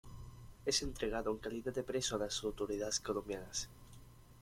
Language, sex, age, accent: Spanish, male, 19-29, España: Sur peninsular (Andalucia, Extremadura, Murcia)